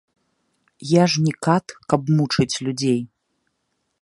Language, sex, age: Belarusian, female, 30-39